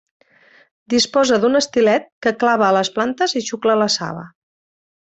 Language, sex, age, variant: Catalan, female, 50-59, Central